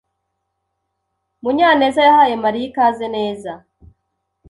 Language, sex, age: Kinyarwanda, female, 30-39